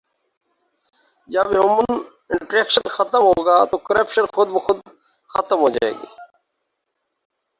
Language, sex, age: Urdu, male, 19-29